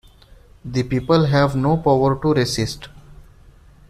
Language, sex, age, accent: English, male, 19-29, India and South Asia (India, Pakistan, Sri Lanka)